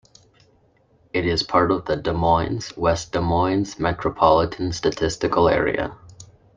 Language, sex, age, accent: English, male, 19-29, Canadian English